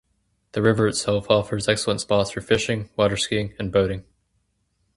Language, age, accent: English, 19-29, Canadian English